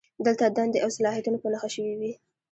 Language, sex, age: Pashto, female, 19-29